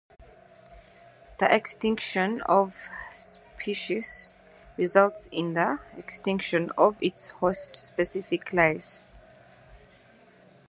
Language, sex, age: English, female, 30-39